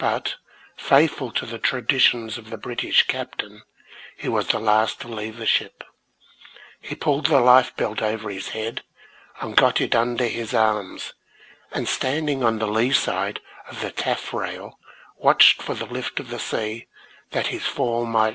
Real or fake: real